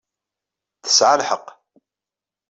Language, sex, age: Kabyle, male, 40-49